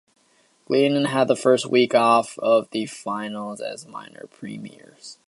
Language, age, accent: English, under 19, United States English